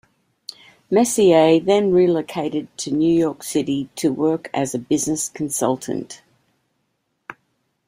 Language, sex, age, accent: English, female, 60-69, United States English